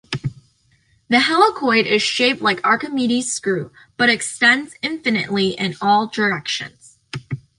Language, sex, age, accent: English, female, under 19, United States English